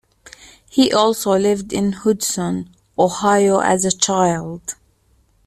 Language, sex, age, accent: English, female, 19-29, United States English